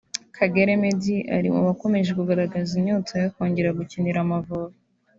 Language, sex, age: Kinyarwanda, female, 19-29